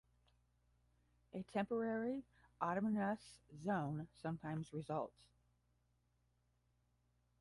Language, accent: English, United States English; Midwestern